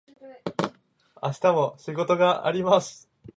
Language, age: Japanese, 19-29